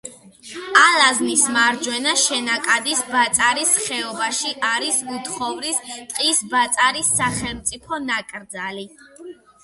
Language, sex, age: Georgian, female, under 19